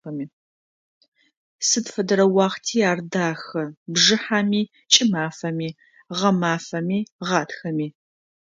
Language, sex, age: Adyghe, female, 30-39